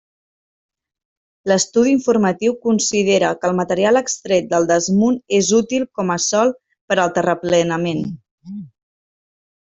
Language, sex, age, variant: Catalan, female, 30-39, Central